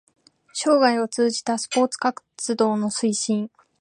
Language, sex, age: Japanese, female, 19-29